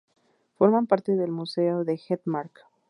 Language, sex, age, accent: Spanish, female, 19-29, México